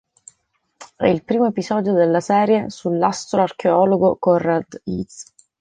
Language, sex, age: Italian, female, 19-29